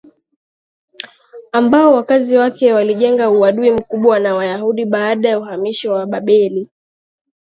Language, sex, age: Swahili, female, 19-29